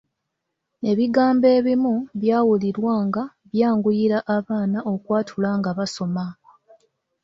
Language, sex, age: Ganda, female, 19-29